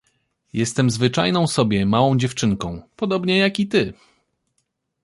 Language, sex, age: Polish, male, 30-39